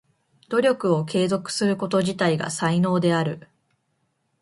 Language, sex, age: Japanese, female, 19-29